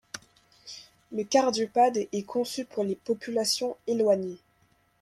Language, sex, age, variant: French, female, under 19, Français de métropole